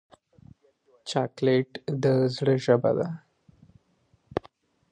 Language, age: Pashto, 19-29